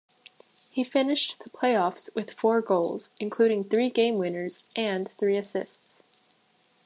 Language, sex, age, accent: English, female, under 19, United States English